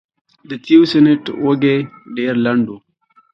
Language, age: Pashto, 19-29